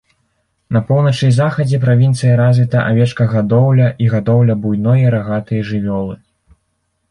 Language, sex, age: Belarusian, male, under 19